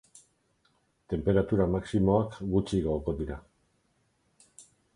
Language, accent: Basque, Erdialdekoa edo Nafarra (Gipuzkoa, Nafarroa)